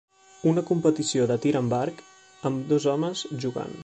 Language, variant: Catalan, Central